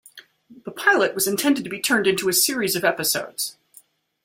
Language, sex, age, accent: English, female, 50-59, United States English